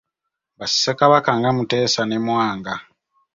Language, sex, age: Ganda, male, 19-29